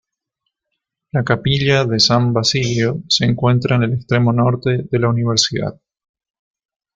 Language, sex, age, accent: Spanish, male, 30-39, Rioplatense: Argentina, Uruguay, este de Bolivia, Paraguay